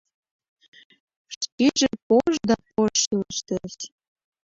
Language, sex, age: Mari, female, 19-29